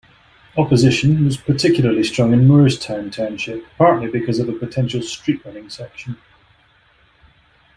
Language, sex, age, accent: English, male, 40-49, Scottish English